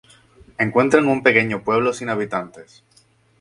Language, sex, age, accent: Spanish, male, 19-29, España: Islas Canarias